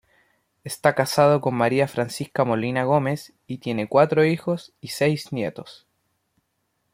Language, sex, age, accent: Spanish, male, 19-29, Chileno: Chile, Cuyo